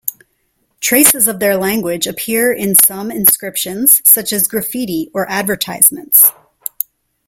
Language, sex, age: English, female, 40-49